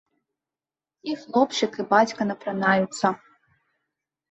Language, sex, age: Belarusian, female, 19-29